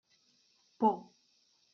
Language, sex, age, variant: Catalan, female, 40-49, Central